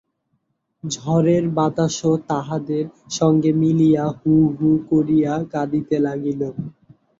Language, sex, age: Bengali, male, under 19